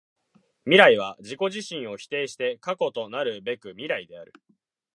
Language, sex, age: Japanese, male, 19-29